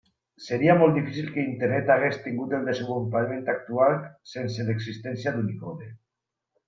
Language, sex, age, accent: Catalan, male, 40-49, valencià